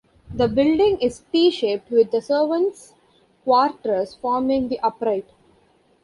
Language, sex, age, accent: English, female, 19-29, India and South Asia (India, Pakistan, Sri Lanka)